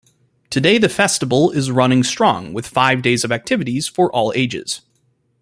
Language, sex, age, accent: English, male, 19-29, United States English